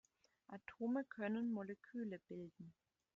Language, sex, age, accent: German, female, 30-39, Deutschland Deutsch